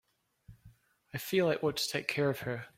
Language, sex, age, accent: English, male, 40-49, New Zealand English